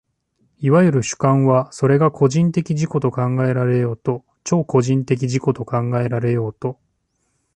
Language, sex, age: Japanese, male, 30-39